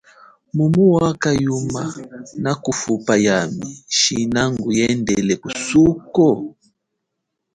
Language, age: Chokwe, 30-39